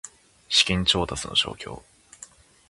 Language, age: Japanese, 19-29